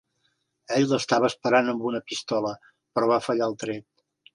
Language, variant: Catalan, Central